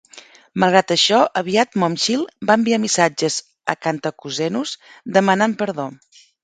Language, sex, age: Catalan, female, 40-49